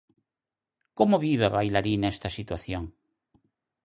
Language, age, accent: Galician, 60-69, Normativo (estándar)